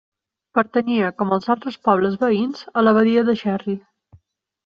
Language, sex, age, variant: Catalan, female, 30-39, Balear